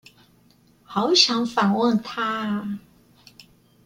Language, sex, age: Chinese, female, 60-69